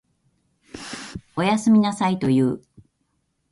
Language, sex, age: Japanese, female, 50-59